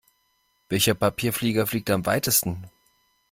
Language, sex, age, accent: German, male, 40-49, Deutschland Deutsch